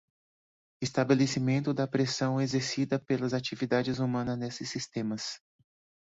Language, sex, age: Portuguese, male, 30-39